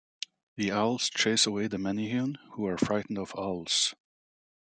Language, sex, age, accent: English, male, 40-49, United States English